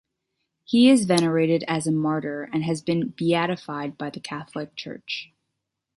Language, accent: English, United States English